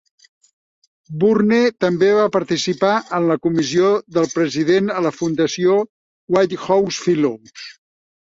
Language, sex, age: Catalan, male, 70-79